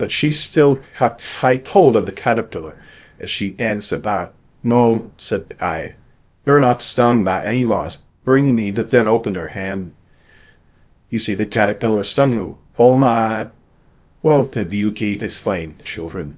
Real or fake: fake